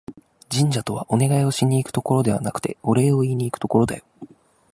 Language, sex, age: Japanese, male, under 19